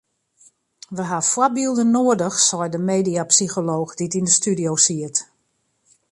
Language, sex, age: Western Frisian, female, 50-59